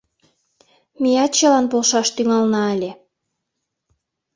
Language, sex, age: Mari, female, 19-29